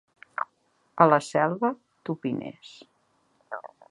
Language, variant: Catalan, Central